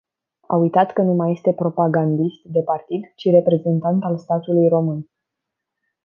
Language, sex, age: Romanian, female, 19-29